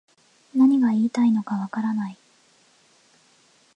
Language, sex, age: Japanese, female, 19-29